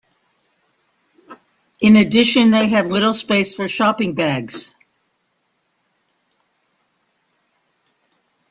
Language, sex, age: English, female, 70-79